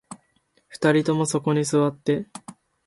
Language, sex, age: Japanese, male, 19-29